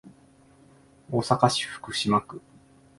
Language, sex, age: Japanese, male, 19-29